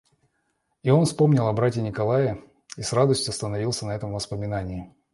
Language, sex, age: Russian, male, 40-49